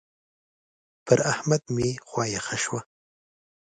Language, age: Pashto, 19-29